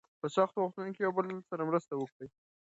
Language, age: Pashto, 19-29